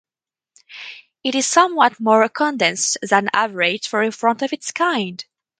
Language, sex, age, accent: English, female, under 19, England English